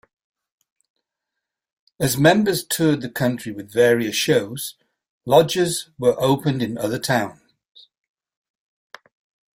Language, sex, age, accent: English, male, 60-69, England English